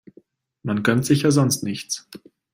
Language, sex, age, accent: German, male, 19-29, Deutschland Deutsch